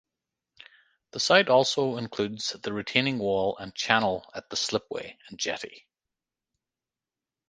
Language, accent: English, Canadian English; Irish English